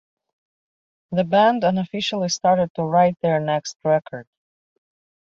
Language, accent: English, United States English